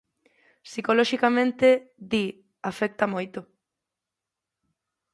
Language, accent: Galician, Normativo (estándar)